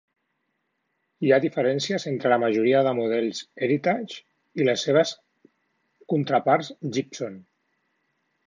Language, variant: Catalan, Central